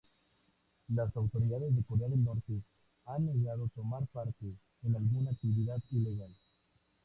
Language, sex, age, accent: Spanish, male, 19-29, México